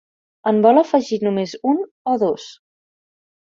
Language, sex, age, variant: Catalan, female, 30-39, Central